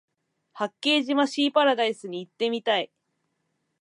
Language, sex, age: Japanese, female, 19-29